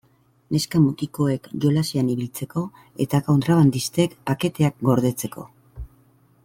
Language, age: Basque, 50-59